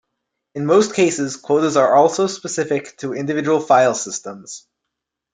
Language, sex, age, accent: English, male, 19-29, United States English